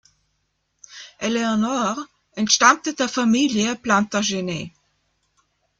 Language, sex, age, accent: German, female, 50-59, Österreichisches Deutsch